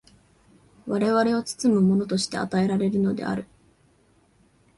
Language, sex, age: Japanese, female, 19-29